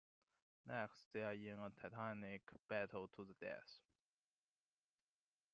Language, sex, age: English, male, 30-39